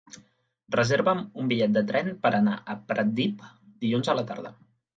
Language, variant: Catalan, Central